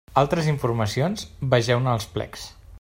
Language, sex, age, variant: Catalan, male, 19-29, Central